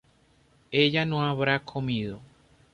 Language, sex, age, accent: Spanish, male, 30-39, Caribe: Cuba, Venezuela, Puerto Rico, República Dominicana, Panamá, Colombia caribeña, México caribeño, Costa del golfo de México